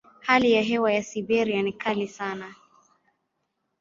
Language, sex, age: Swahili, male, 30-39